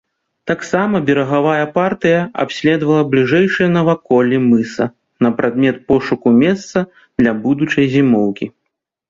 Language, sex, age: Belarusian, male, 30-39